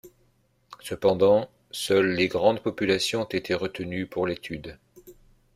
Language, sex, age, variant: French, male, 50-59, Français de métropole